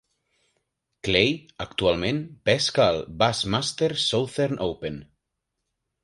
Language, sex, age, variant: Catalan, male, 19-29, Nord-Occidental